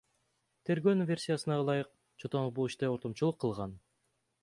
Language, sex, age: Kyrgyz, male, 19-29